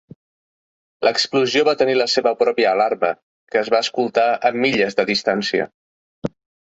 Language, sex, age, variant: Catalan, male, 40-49, Central